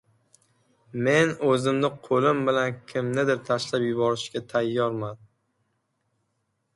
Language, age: Uzbek, 19-29